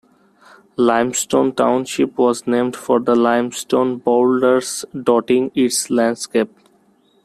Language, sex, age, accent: English, male, 19-29, India and South Asia (India, Pakistan, Sri Lanka)